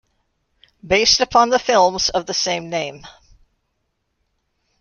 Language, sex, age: English, female, 70-79